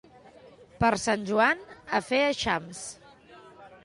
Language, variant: Catalan, Central